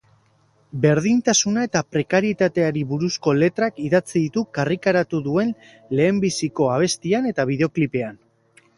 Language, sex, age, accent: Basque, male, 30-39, Mendebalekoa (Araba, Bizkaia, Gipuzkoako mendebaleko herri batzuk)